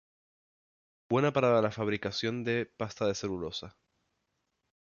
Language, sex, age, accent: Spanish, male, 19-29, España: Islas Canarias